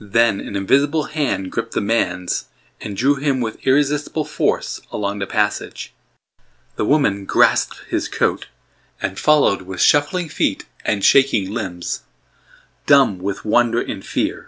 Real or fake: real